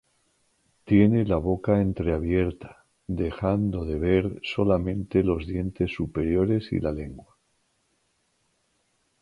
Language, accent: Spanish, España: Norte peninsular (Asturias, Castilla y León, Cantabria, País Vasco, Navarra, Aragón, La Rioja, Guadalajara, Cuenca)